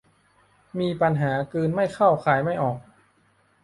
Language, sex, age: Thai, male, 19-29